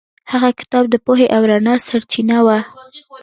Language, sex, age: Pashto, female, 19-29